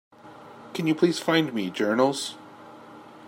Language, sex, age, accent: English, male, 19-29, United States English